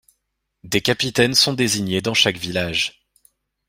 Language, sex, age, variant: French, male, 19-29, Français de métropole